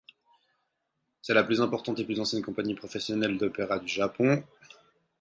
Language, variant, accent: French, Français d'Europe, Français de Suisse